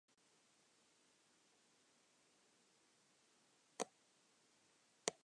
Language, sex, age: English, male, under 19